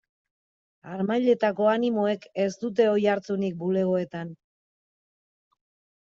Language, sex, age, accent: Basque, female, 30-39, Erdialdekoa edo Nafarra (Gipuzkoa, Nafarroa)